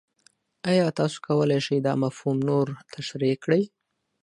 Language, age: Pashto, 19-29